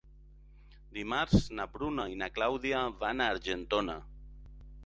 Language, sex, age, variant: Catalan, male, 40-49, Valencià meridional